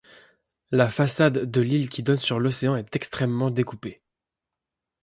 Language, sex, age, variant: French, male, 30-39, Français de métropole